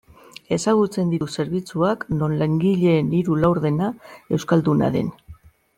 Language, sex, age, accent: Basque, female, 50-59, Mendebalekoa (Araba, Bizkaia, Gipuzkoako mendebaleko herri batzuk)